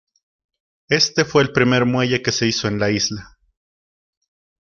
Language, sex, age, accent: Spanish, male, 19-29, México